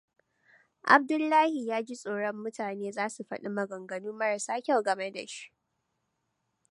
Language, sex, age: Hausa, female, 19-29